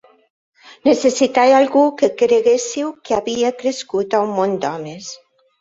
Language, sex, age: Catalan, female, 50-59